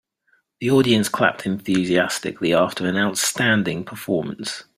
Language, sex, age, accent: English, male, 30-39, England English